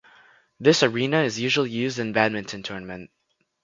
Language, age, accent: English, under 19, United States English